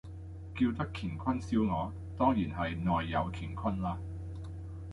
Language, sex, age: Cantonese, male, 30-39